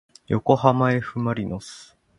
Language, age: Japanese, 19-29